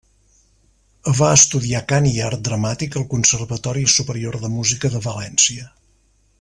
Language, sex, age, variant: Catalan, male, 50-59, Central